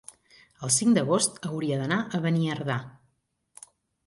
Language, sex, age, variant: Catalan, female, 40-49, Central